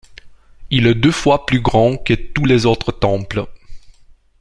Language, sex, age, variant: French, male, 30-39, Français d'Europe